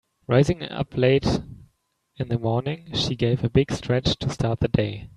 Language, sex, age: English, male, 19-29